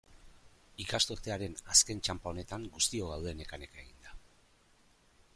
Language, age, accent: Basque, 50-59, Erdialdekoa edo Nafarra (Gipuzkoa, Nafarroa)